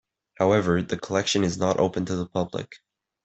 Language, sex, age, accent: English, male, under 19, Canadian English